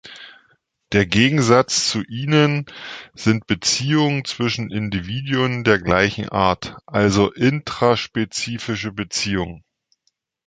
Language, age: German, 40-49